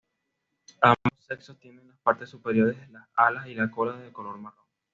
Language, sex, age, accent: Spanish, male, 19-29, Caribe: Cuba, Venezuela, Puerto Rico, República Dominicana, Panamá, Colombia caribeña, México caribeño, Costa del golfo de México